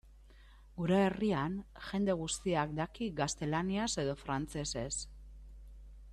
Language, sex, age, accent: Basque, female, 50-59, Mendebalekoa (Araba, Bizkaia, Gipuzkoako mendebaleko herri batzuk)